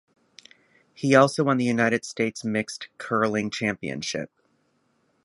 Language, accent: English, United States English